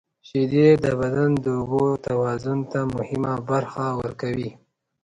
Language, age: Pashto, 30-39